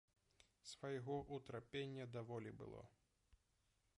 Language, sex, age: Belarusian, male, 19-29